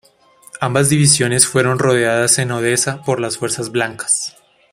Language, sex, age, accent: Spanish, male, 19-29, América central